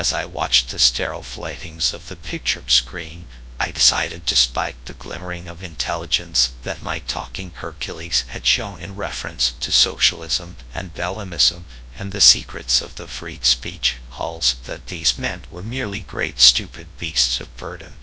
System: TTS, GradTTS